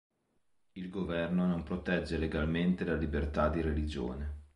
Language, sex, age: Italian, male, 40-49